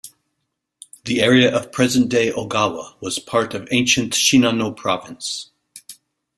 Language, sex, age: English, male, 40-49